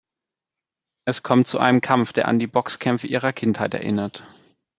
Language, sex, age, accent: German, male, 19-29, Deutschland Deutsch